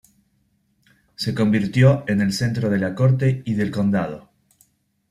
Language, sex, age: Spanish, male, 30-39